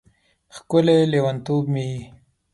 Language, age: Pashto, 19-29